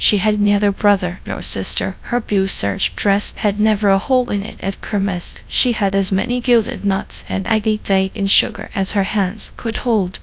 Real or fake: fake